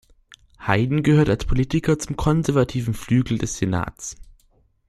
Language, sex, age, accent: German, male, under 19, Deutschland Deutsch